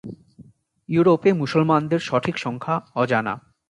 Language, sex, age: Bengali, male, 19-29